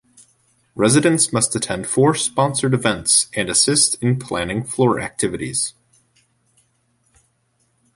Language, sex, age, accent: English, male, 19-29, United States English